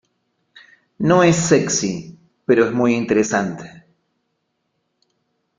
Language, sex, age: Spanish, male, 50-59